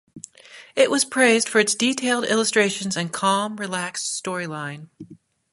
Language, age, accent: English, 40-49, United States English